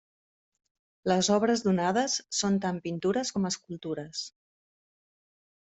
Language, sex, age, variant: Catalan, female, 30-39, Central